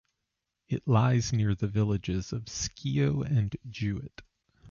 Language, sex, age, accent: English, male, 40-49, United States English